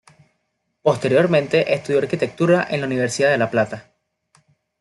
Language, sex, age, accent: Spanish, male, 19-29, Caribe: Cuba, Venezuela, Puerto Rico, República Dominicana, Panamá, Colombia caribeña, México caribeño, Costa del golfo de México